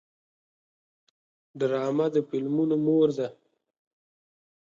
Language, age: Pashto, 30-39